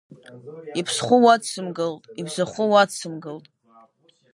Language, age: Abkhazian, 30-39